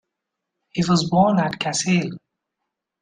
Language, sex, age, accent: English, male, 19-29, India and South Asia (India, Pakistan, Sri Lanka)